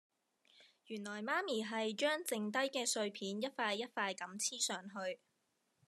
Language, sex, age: Cantonese, female, 30-39